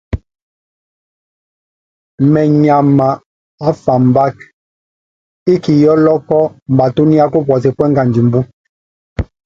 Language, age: Tunen, 40-49